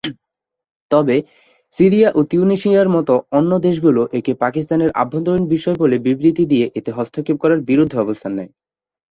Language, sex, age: Bengali, male, 19-29